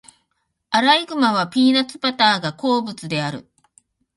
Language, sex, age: Japanese, female, 40-49